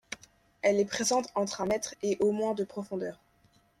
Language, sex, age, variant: French, female, under 19, Français de métropole